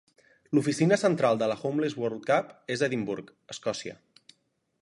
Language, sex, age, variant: Catalan, male, 19-29, Central